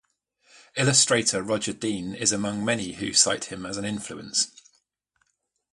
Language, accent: English, England English